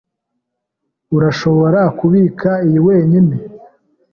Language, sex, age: Kinyarwanda, male, 19-29